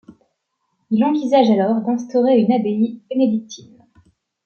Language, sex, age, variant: French, female, 19-29, Français de métropole